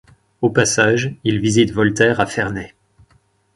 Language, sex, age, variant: French, male, 30-39, Français de métropole